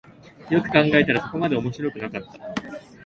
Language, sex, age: Japanese, male, 19-29